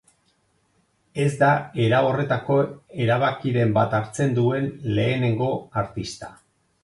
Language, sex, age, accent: Basque, male, 60-69, Erdialdekoa edo Nafarra (Gipuzkoa, Nafarroa)